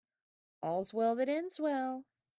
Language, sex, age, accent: English, female, 19-29, United States English